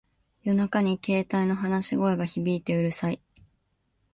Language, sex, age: Japanese, female, 19-29